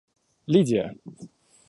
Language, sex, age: Russian, male, 19-29